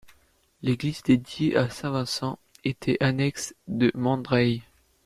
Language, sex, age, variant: French, male, under 19, Français de métropole